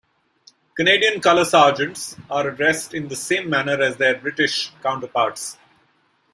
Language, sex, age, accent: English, male, 50-59, India and South Asia (India, Pakistan, Sri Lanka)